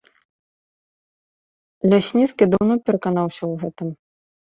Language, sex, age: Belarusian, female, 19-29